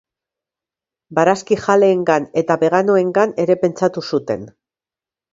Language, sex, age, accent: Basque, female, 40-49, Mendebalekoa (Araba, Bizkaia, Gipuzkoako mendebaleko herri batzuk)